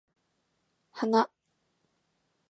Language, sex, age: Japanese, female, 19-29